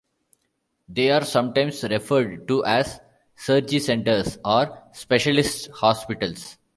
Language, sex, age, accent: English, male, 40-49, India and South Asia (India, Pakistan, Sri Lanka)